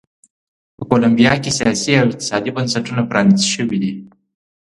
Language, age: Pashto, 19-29